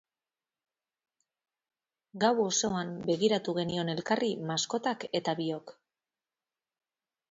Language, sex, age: Basque, female, 40-49